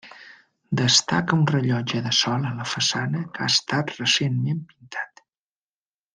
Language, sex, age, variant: Catalan, male, 40-49, Central